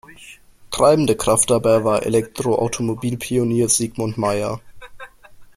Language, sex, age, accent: German, male, under 19, Deutschland Deutsch